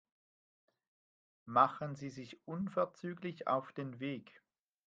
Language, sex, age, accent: German, male, 50-59, Schweizerdeutsch